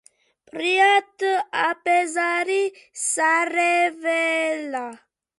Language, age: Georgian, under 19